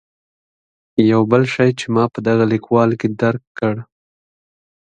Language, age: Pashto, 19-29